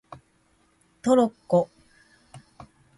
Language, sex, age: Japanese, female, 50-59